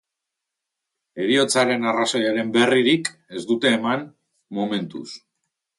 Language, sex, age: Basque, male, 40-49